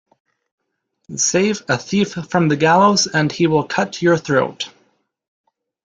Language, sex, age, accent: English, male, 19-29, Canadian English